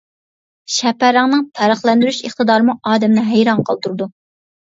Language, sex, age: Uyghur, female, 19-29